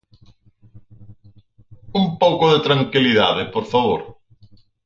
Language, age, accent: Galician, 50-59, Atlántico (seseo e gheada)